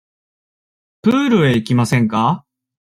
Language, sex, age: Japanese, male, 30-39